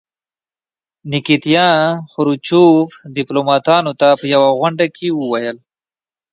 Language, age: Pashto, 19-29